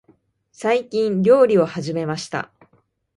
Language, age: Japanese, 40-49